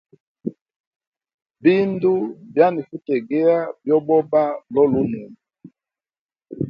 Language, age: Hemba, 40-49